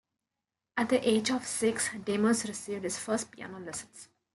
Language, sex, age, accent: English, female, 19-29, Hong Kong English